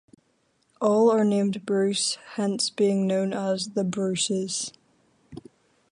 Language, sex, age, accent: English, female, 19-29, Irish English